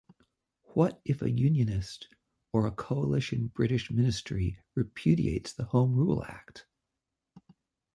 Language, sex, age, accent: English, male, 50-59, United States English